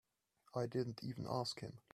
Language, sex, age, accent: English, male, 19-29, England English